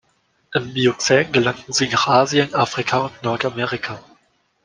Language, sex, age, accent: German, male, 19-29, Deutschland Deutsch